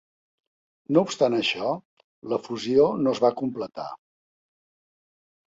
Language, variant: Catalan, Central